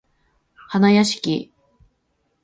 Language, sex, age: Japanese, female, 19-29